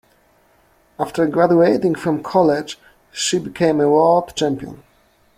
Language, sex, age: English, male, 30-39